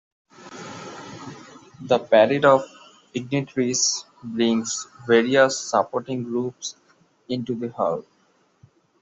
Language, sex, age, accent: English, male, 19-29, India and South Asia (India, Pakistan, Sri Lanka)